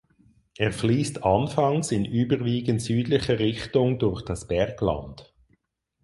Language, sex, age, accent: German, male, 40-49, Schweizerdeutsch